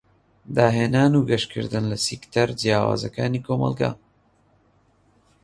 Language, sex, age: Central Kurdish, male, 19-29